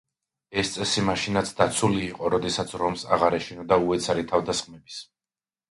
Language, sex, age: Georgian, male, 30-39